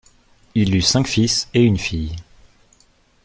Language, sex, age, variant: French, male, 19-29, Français de métropole